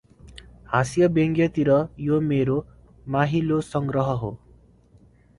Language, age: Nepali, 19-29